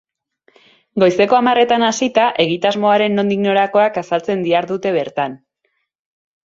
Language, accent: Basque, Erdialdekoa edo Nafarra (Gipuzkoa, Nafarroa)